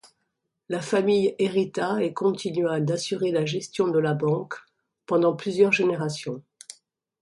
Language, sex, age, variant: French, female, 50-59, Français de métropole